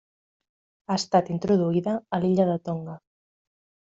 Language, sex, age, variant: Catalan, female, 40-49, Central